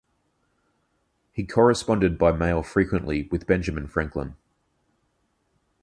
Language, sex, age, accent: English, male, 30-39, Australian English